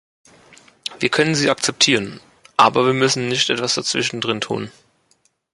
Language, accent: German, Deutschland Deutsch